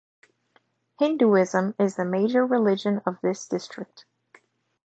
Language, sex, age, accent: English, female, 19-29, United States English